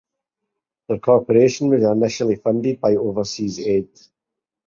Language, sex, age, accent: English, male, 40-49, Scottish English